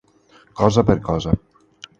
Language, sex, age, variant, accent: Catalan, male, 30-39, Balear, balear; aprenent (recent, des del castellà)